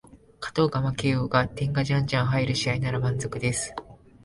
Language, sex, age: Japanese, male, 19-29